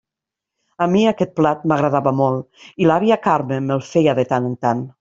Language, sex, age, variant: Catalan, female, 50-59, Nord-Occidental